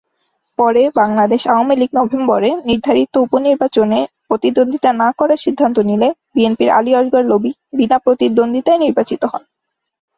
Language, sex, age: Bengali, female, under 19